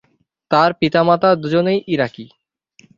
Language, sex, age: Bengali, male, 19-29